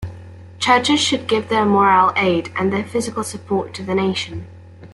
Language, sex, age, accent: English, female, under 19, England English